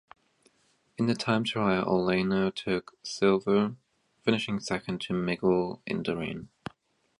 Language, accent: English, United States English